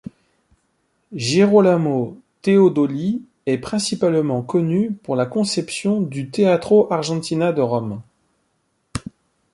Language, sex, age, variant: French, male, 40-49, Français de métropole